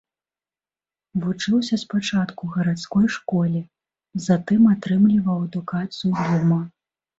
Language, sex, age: Belarusian, female, 19-29